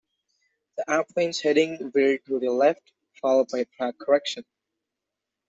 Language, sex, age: English, male, under 19